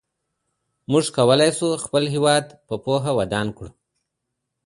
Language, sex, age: Pashto, female, 30-39